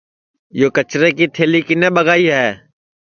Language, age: Sansi, 19-29